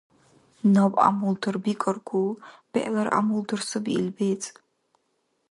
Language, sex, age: Dargwa, female, 19-29